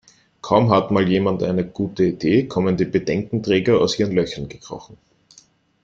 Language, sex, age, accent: German, male, 19-29, Österreichisches Deutsch